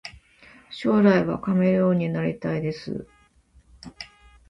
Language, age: Japanese, 30-39